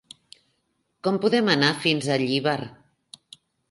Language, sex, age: Catalan, female, 50-59